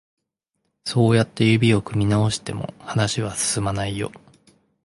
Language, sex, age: Japanese, male, 19-29